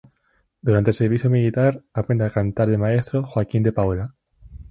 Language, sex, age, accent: Spanish, male, 19-29, España: Islas Canarias